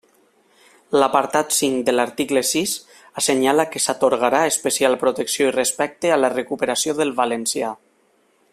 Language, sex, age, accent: Catalan, male, 19-29, valencià